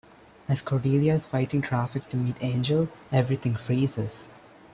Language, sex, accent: English, male, India and South Asia (India, Pakistan, Sri Lanka)